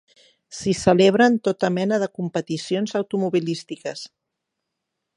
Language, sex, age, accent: Catalan, female, 50-59, central; septentrional